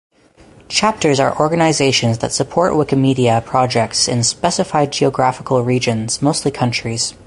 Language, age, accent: English, 19-29, Canadian English